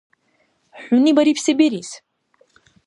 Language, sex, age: Dargwa, female, 19-29